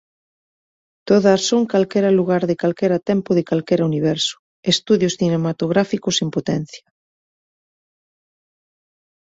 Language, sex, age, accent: Galician, female, 40-49, Normativo (estándar)